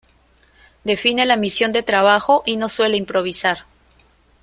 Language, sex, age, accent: Spanish, female, 30-39, Andino-Pacífico: Colombia, Perú, Ecuador, oeste de Bolivia y Venezuela andina